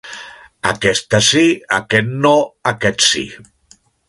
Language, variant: Catalan, Nord-Occidental